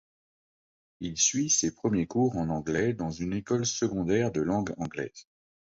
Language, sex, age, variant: French, male, 50-59, Français de métropole